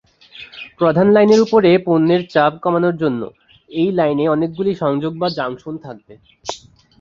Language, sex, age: Bengali, male, under 19